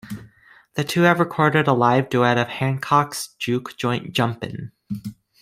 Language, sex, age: English, male, under 19